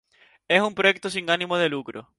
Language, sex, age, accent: Spanish, male, 19-29, España: Islas Canarias